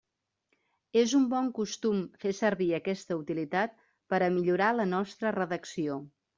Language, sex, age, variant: Catalan, female, 40-49, Central